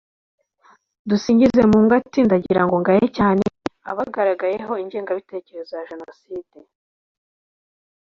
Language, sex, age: Kinyarwanda, female, 19-29